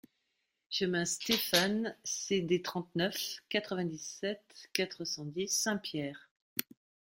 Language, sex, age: French, female, 50-59